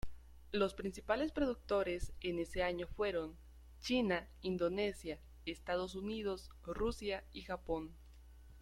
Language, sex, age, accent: Spanish, female, under 19, Andino-Pacífico: Colombia, Perú, Ecuador, oeste de Bolivia y Venezuela andina